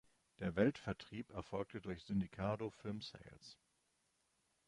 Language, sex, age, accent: German, male, 40-49, Deutschland Deutsch